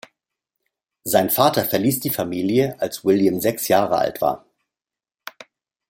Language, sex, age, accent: German, male, 50-59, Deutschland Deutsch